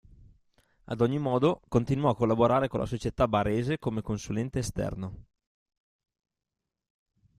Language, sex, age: Italian, male, 30-39